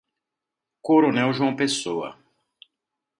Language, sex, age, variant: Portuguese, male, 30-39, Portuguese (Brasil)